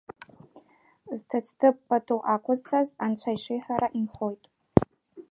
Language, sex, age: Abkhazian, female, 19-29